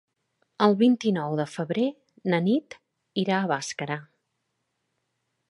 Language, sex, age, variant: Catalan, female, 40-49, Central